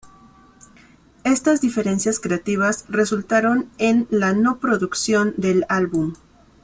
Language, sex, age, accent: Spanish, female, 30-39, México